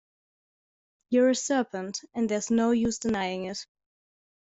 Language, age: English, under 19